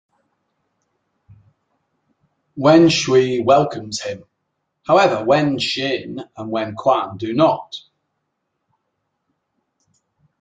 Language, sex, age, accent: English, male, 50-59, England English